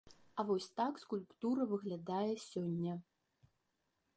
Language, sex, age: Belarusian, female, 40-49